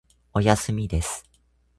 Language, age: Japanese, 19-29